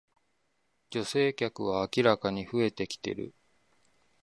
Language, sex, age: Japanese, male, 30-39